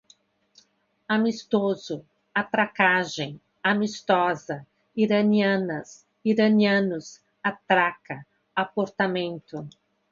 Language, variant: Portuguese, Portuguese (Brasil)